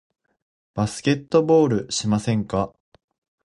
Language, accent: Japanese, 関東